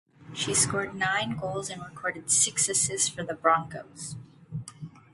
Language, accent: English, Canadian English